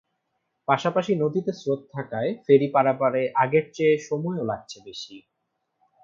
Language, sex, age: Bengali, male, 19-29